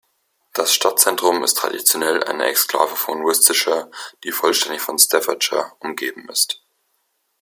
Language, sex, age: German, male, 19-29